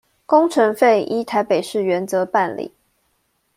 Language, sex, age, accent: Chinese, female, 19-29, 出生地：宜蘭縣